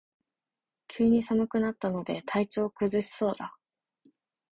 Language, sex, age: Japanese, female, 19-29